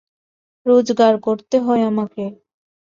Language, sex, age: Bengali, female, 19-29